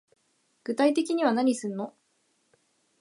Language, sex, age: Japanese, female, 19-29